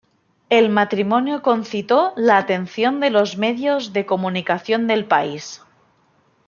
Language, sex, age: Spanish, female, 19-29